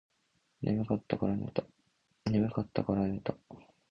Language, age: Japanese, under 19